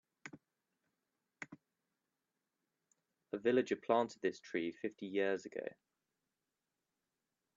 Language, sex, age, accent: English, male, 19-29, England English